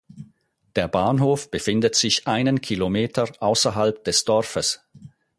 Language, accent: German, Schweizerdeutsch